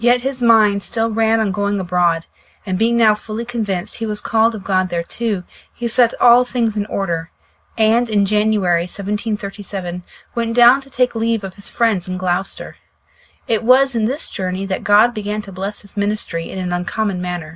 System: none